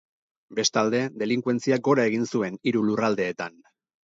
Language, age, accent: Basque, 40-49, Erdialdekoa edo Nafarra (Gipuzkoa, Nafarroa)